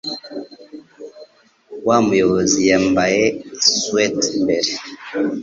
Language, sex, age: Kinyarwanda, male, 30-39